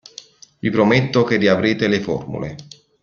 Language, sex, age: Italian, male, 30-39